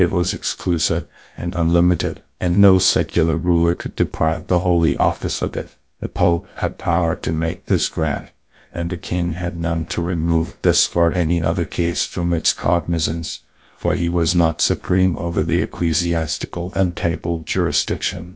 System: TTS, GlowTTS